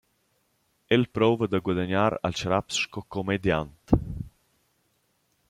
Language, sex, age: Romansh, male, 30-39